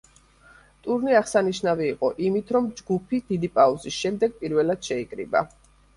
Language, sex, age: Georgian, female, 50-59